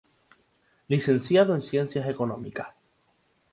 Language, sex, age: Spanish, male, 19-29